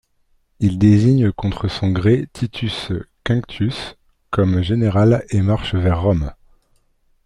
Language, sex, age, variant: French, male, 40-49, Français de métropole